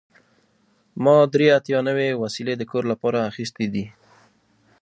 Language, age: Pashto, 19-29